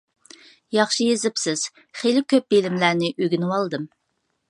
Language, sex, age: Uyghur, female, 40-49